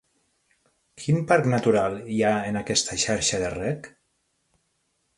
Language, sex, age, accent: Catalan, male, 40-49, central; septentrional